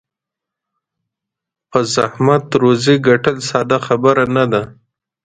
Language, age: Pashto, 30-39